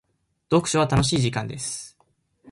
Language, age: Japanese, 19-29